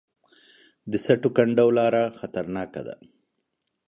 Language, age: Pashto, 30-39